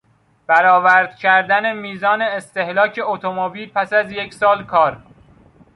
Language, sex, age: Persian, male, 19-29